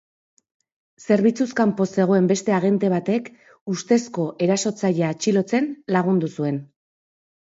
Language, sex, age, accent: Basque, female, 40-49, Erdialdekoa edo Nafarra (Gipuzkoa, Nafarroa)